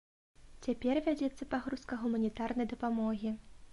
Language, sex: Belarusian, female